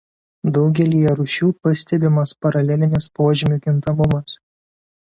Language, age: Lithuanian, 19-29